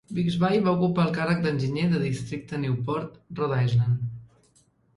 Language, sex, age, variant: Catalan, female, 30-39, Central